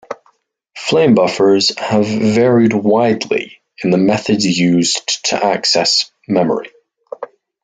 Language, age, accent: English, 19-29, Irish English